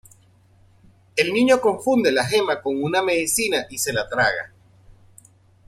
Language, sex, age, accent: Spanish, male, 40-49, Caribe: Cuba, Venezuela, Puerto Rico, República Dominicana, Panamá, Colombia caribeña, México caribeño, Costa del golfo de México